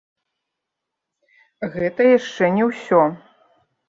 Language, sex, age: Belarusian, female, 30-39